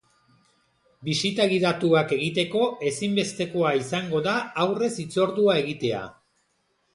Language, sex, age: Basque, male, 40-49